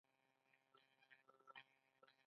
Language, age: Pashto, 30-39